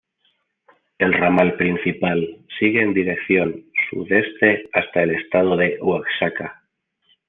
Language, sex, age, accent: Spanish, male, 30-39, España: Centro-Sur peninsular (Madrid, Toledo, Castilla-La Mancha)